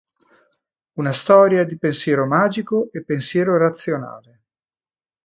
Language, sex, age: Italian, male, 40-49